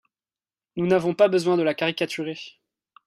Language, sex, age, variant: French, male, 19-29, Français de métropole